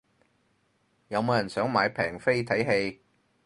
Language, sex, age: Cantonese, male, 30-39